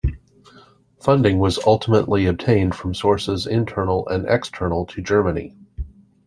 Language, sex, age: English, male, 40-49